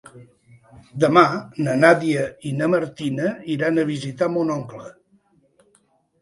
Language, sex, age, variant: Catalan, male, 60-69, Central